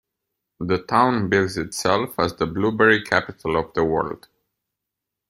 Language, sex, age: English, male, 19-29